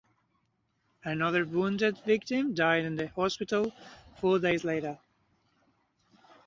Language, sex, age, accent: English, male, 30-39, Australian English